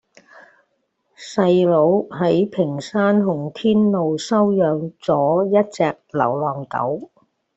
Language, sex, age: Cantonese, female, 70-79